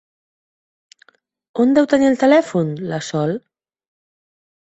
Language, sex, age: Catalan, female, 30-39